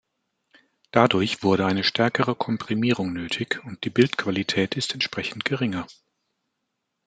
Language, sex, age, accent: German, male, 60-69, Deutschland Deutsch